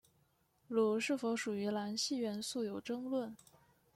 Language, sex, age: Chinese, female, 19-29